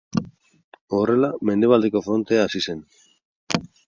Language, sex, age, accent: Basque, male, 60-69, Mendebalekoa (Araba, Bizkaia, Gipuzkoako mendebaleko herri batzuk)